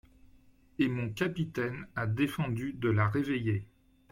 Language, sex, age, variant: French, male, 50-59, Français de métropole